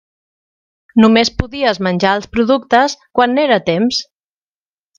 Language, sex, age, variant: Catalan, female, 40-49, Central